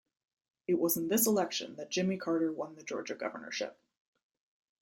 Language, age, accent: English, 19-29, United States English